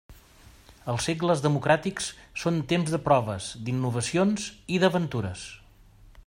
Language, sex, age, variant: Catalan, male, 50-59, Central